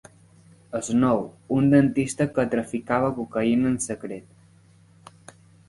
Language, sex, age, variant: Catalan, male, 19-29, Central